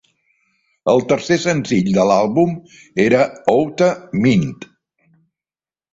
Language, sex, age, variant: Catalan, male, 70-79, Central